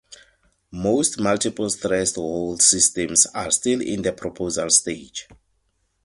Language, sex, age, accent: English, male, 30-39, Southern African (South Africa, Zimbabwe, Namibia)